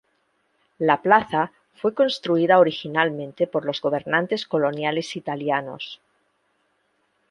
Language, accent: Spanish, España: Centro-Sur peninsular (Madrid, Toledo, Castilla-La Mancha)